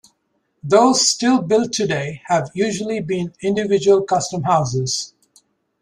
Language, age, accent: English, 50-59, United States English